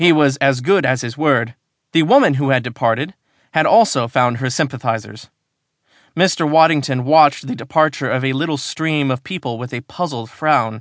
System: none